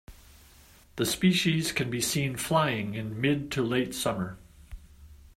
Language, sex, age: English, male, 60-69